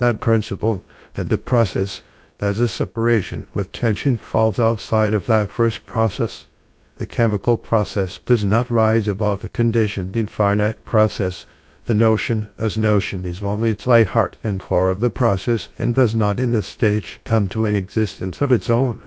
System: TTS, GlowTTS